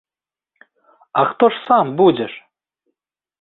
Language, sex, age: Belarusian, male, 30-39